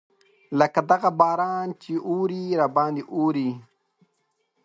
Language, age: Pashto, 19-29